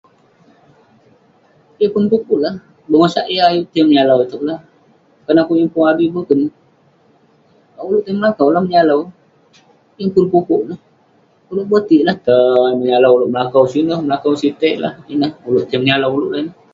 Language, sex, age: Western Penan, male, 19-29